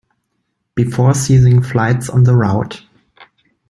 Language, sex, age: English, male, 19-29